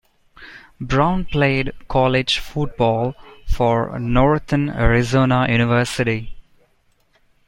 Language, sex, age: English, male, 19-29